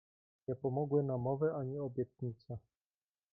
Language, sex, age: Polish, male, 19-29